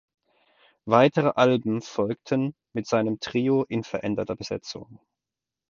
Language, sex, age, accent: German, male, 40-49, Deutschland Deutsch